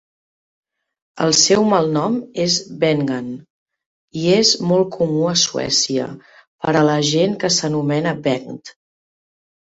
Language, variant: Catalan, Central